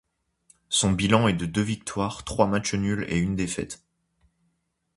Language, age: French, 19-29